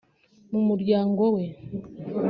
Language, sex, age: Kinyarwanda, female, 19-29